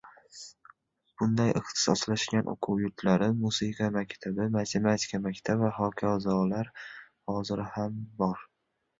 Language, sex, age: Uzbek, male, 19-29